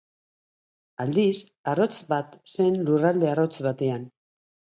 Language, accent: Basque, Mendebalekoa (Araba, Bizkaia, Gipuzkoako mendebaleko herri batzuk)